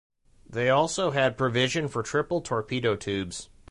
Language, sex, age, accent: English, male, 40-49, United States English